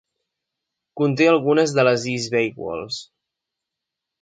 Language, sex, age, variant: Catalan, male, 19-29, Central